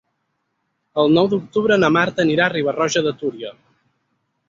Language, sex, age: Catalan, male, 19-29